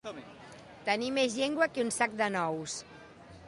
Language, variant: Catalan, Central